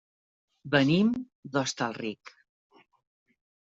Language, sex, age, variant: Catalan, female, 40-49, Central